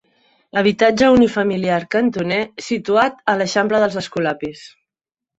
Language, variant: Catalan, Central